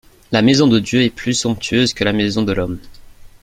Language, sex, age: French, male, under 19